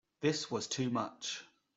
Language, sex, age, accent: English, male, 19-29, England English